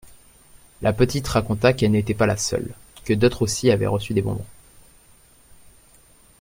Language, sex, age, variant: French, male, 19-29, Français de métropole